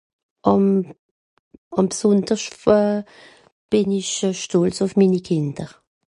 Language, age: Swiss German, 50-59